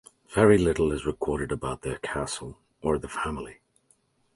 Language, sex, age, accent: English, male, 40-49, United States English